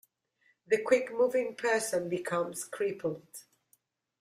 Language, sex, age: English, female, 40-49